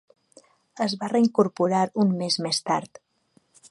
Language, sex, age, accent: Catalan, female, 30-39, balear; central